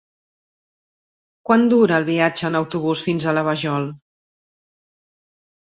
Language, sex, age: Catalan, female, 50-59